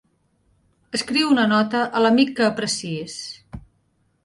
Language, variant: Catalan, Nord-Occidental